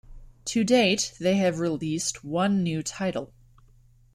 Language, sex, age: English, female, 19-29